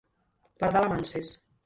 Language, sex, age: Catalan, female, 19-29